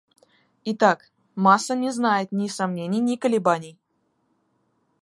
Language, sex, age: Russian, female, 19-29